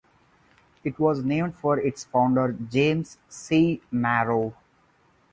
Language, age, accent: English, 19-29, India and South Asia (India, Pakistan, Sri Lanka)